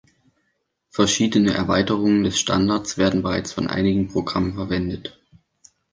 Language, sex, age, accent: German, male, under 19, Deutschland Deutsch